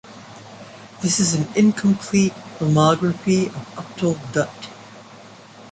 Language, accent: English, United States English